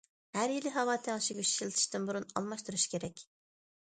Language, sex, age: Uyghur, female, 30-39